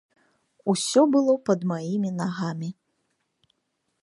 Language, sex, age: Belarusian, female, 19-29